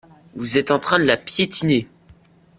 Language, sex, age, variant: French, male, under 19, Français de métropole